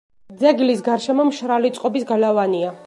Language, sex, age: Georgian, female, 19-29